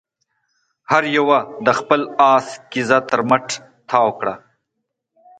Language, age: Pashto, 40-49